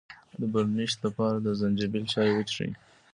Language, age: Pashto, under 19